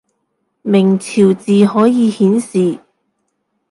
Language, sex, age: Cantonese, female, 30-39